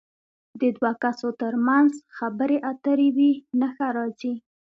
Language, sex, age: Pashto, female, 19-29